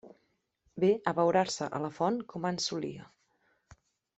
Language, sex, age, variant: Catalan, female, 30-39, Central